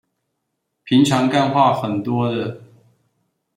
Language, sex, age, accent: Chinese, male, 30-39, 出生地：彰化縣